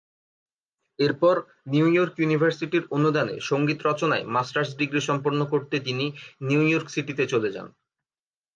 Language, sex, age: Bengali, male, 19-29